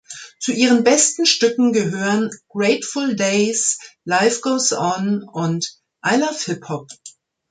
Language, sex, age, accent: German, female, 50-59, Deutschland Deutsch